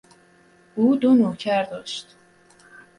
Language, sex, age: Persian, female, 19-29